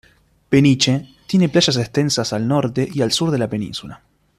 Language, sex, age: Spanish, male, 19-29